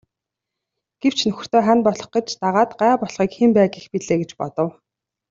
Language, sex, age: Mongolian, female, 19-29